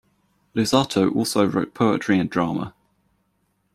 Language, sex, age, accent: English, male, 19-29, England English